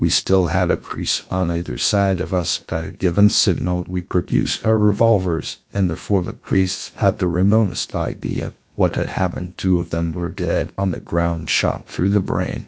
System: TTS, GlowTTS